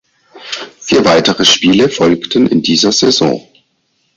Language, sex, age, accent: German, male, 50-59, Deutschland Deutsch